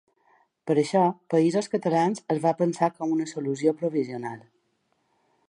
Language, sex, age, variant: Catalan, female, 40-49, Balear